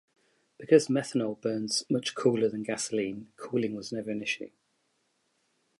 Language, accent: English, England English